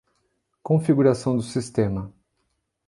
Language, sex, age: Portuguese, male, 30-39